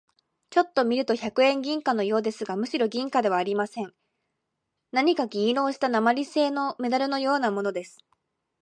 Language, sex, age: Japanese, female, 19-29